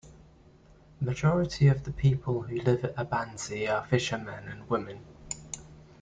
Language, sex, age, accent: English, male, 19-29, England English